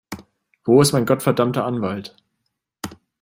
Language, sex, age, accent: German, male, 19-29, Deutschland Deutsch